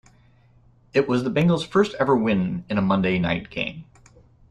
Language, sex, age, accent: English, male, 30-39, United States English